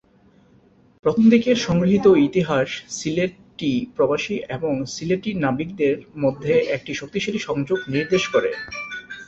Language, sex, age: Bengali, male, 30-39